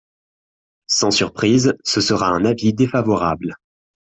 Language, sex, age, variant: French, male, 19-29, Français de métropole